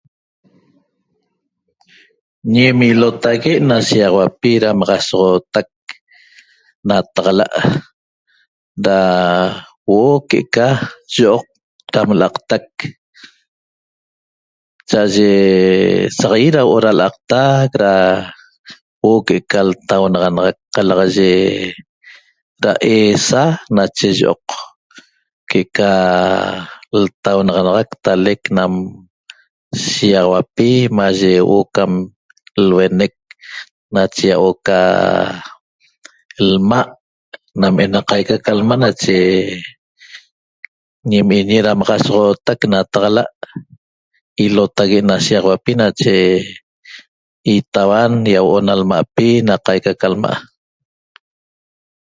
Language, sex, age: Toba, male, 60-69